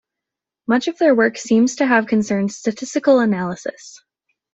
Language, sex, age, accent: English, female, 19-29, United States English